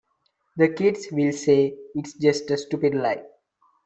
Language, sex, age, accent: English, male, 19-29, India and South Asia (India, Pakistan, Sri Lanka)